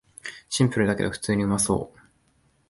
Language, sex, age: Japanese, male, 19-29